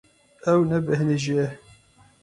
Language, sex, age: Kurdish, male, 30-39